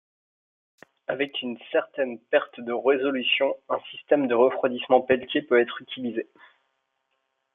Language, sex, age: French, male, 30-39